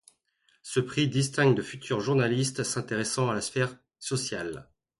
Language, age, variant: French, 50-59, Français de métropole